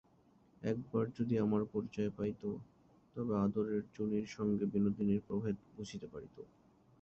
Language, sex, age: Bengali, male, 19-29